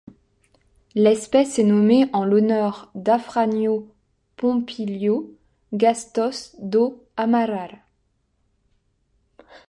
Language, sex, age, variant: French, female, 19-29, Français de métropole